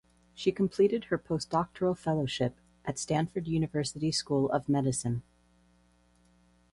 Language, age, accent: English, 40-49, United States English